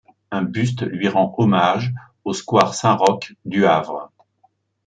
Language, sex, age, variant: French, male, 60-69, Français de métropole